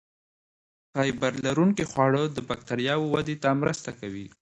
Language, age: Pashto, 19-29